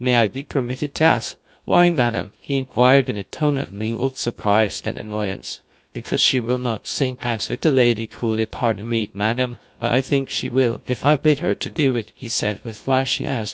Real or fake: fake